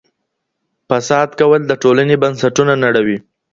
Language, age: Pashto, under 19